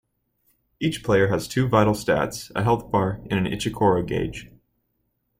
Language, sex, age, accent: English, male, 19-29, United States English